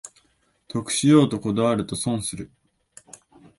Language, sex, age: Japanese, male, 19-29